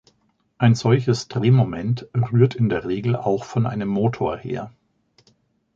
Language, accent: German, Deutschland Deutsch